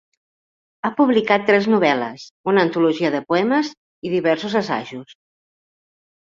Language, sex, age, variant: Catalan, female, 50-59, Central